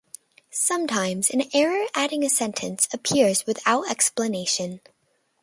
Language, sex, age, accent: English, female, under 19, United States English